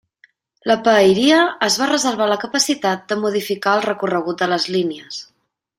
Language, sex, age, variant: Catalan, female, 30-39, Central